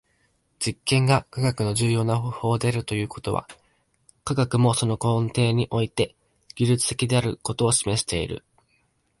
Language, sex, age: Japanese, male, 19-29